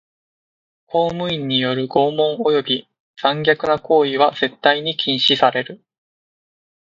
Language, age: Japanese, 19-29